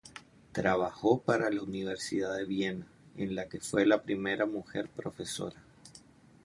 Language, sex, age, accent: Spanish, male, 40-49, Caribe: Cuba, Venezuela, Puerto Rico, República Dominicana, Panamá, Colombia caribeña, México caribeño, Costa del golfo de México